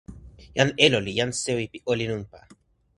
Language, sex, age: Toki Pona, male, 19-29